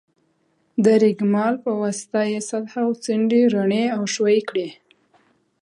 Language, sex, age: Pashto, female, 19-29